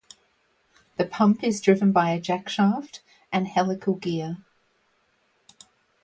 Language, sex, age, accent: English, female, 40-49, Australian English